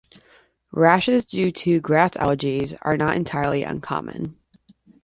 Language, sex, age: English, female, 19-29